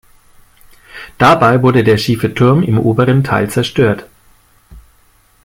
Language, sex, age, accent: German, male, 40-49, Deutschland Deutsch